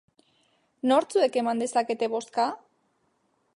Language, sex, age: Basque, female, 19-29